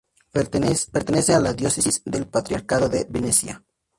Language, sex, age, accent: Spanish, male, 19-29, México